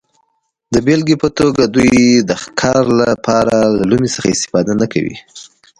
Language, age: Pashto, 19-29